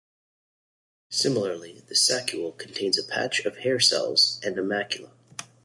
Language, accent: English, Canadian English